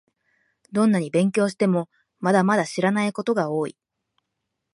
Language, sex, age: Japanese, female, 19-29